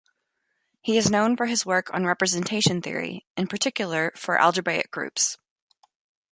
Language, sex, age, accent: English, female, 30-39, United States English